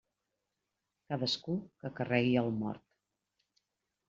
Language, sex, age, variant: Catalan, female, 40-49, Central